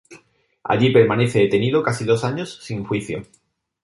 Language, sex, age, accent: Spanish, male, 40-49, España: Sur peninsular (Andalucia, Extremadura, Murcia)